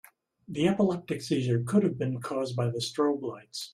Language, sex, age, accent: English, male, 70-79, United States English